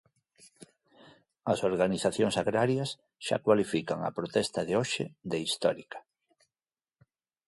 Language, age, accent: Galician, 50-59, Normativo (estándar)